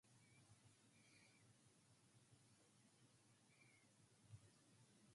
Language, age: English, 19-29